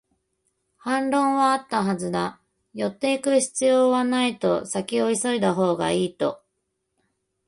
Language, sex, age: Japanese, female, 30-39